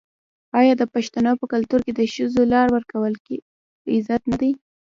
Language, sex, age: Pashto, female, under 19